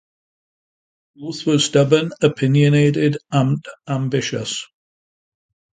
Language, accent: English, Welsh English